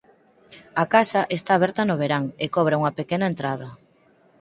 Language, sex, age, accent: Galician, female, 19-29, Normativo (estándar)